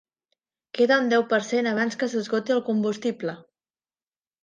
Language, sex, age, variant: Catalan, female, 30-39, Central